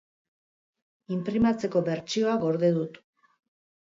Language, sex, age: Basque, female, 50-59